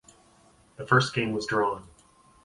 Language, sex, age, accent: English, male, 30-39, Canadian English